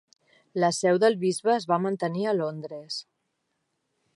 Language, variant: Catalan, Central